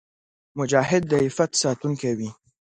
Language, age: Pashto, under 19